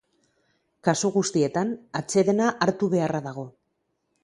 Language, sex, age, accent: Basque, female, 40-49, Mendebalekoa (Araba, Bizkaia, Gipuzkoako mendebaleko herri batzuk)